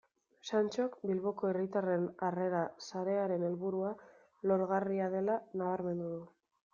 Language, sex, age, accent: Basque, female, 19-29, Mendebalekoa (Araba, Bizkaia, Gipuzkoako mendebaleko herri batzuk)